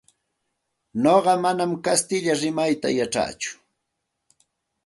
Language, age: Santa Ana de Tusi Pasco Quechua, 40-49